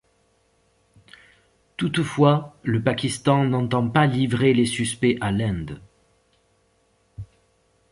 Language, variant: French, Français de métropole